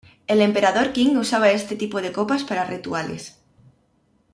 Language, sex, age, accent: Spanish, female, 19-29, España: Centro-Sur peninsular (Madrid, Toledo, Castilla-La Mancha)